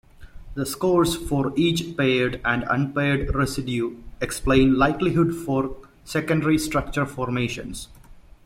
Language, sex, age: English, male, 19-29